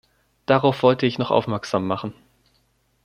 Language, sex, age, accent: German, male, under 19, Deutschland Deutsch